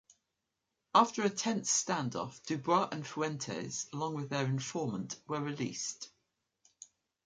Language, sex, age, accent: English, female, 60-69, England English